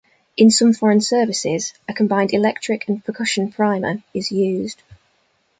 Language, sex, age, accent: English, female, 19-29, England English